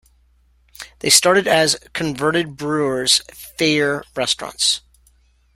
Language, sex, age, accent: English, male, 40-49, United States English